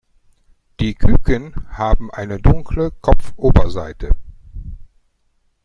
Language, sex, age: German, male, 50-59